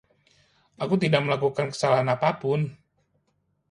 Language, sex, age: Indonesian, male, 40-49